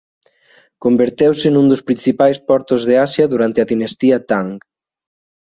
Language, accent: Galician, Atlántico (seseo e gheada)